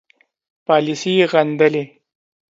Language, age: Pashto, 30-39